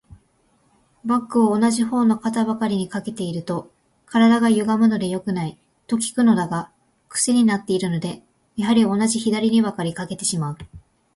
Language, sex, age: Japanese, female, 19-29